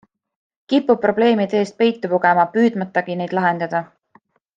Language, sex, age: Estonian, female, 19-29